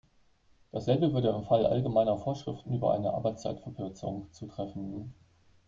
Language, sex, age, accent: German, male, 40-49, Deutschland Deutsch